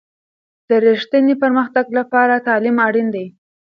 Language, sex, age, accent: Pashto, female, under 19, کندهاری لهجه